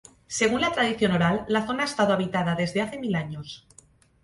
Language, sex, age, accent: Spanish, female, 19-29, España: Centro-Sur peninsular (Madrid, Toledo, Castilla-La Mancha)